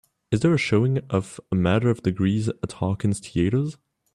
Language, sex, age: English, male, 19-29